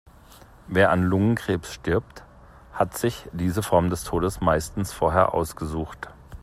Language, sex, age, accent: German, male, 40-49, Deutschland Deutsch